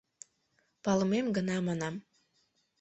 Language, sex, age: Mari, female, under 19